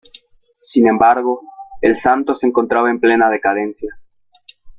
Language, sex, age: Spanish, female, 19-29